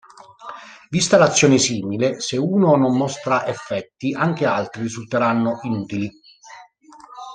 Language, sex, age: Italian, male, 40-49